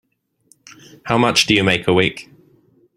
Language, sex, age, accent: English, male, 30-39, Australian English